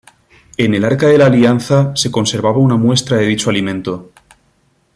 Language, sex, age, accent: Spanish, male, 40-49, España: Sur peninsular (Andalucia, Extremadura, Murcia)